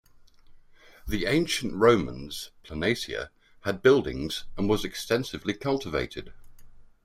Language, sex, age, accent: English, male, 50-59, England English